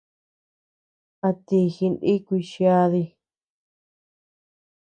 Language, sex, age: Tepeuxila Cuicatec, female, 19-29